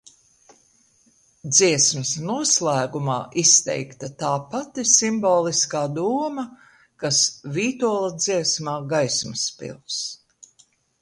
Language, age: Latvian, 80-89